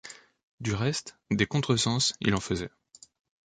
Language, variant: French, Français de métropole